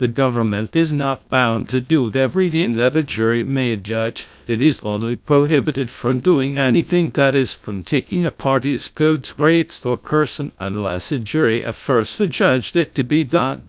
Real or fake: fake